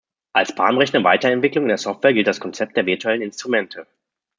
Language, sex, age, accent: German, male, 30-39, Deutschland Deutsch